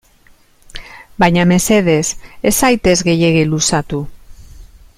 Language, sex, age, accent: Basque, female, 40-49, Mendebalekoa (Araba, Bizkaia, Gipuzkoako mendebaleko herri batzuk)